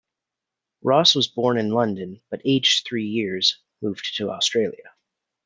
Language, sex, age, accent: English, male, 30-39, Canadian English